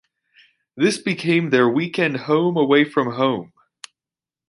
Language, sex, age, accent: English, male, 19-29, United States English